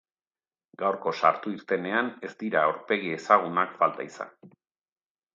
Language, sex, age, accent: Basque, male, 50-59, Erdialdekoa edo Nafarra (Gipuzkoa, Nafarroa)